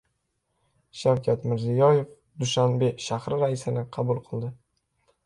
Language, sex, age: Uzbek, male, under 19